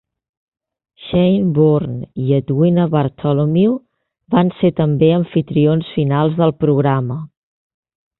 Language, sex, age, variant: Catalan, female, 40-49, Central